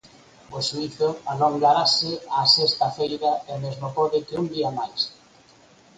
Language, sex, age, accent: Galician, male, 50-59, Normativo (estándar)